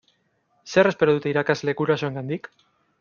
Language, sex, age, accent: Basque, male, 19-29, Mendebalekoa (Araba, Bizkaia, Gipuzkoako mendebaleko herri batzuk)